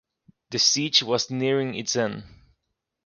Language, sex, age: English, male, 19-29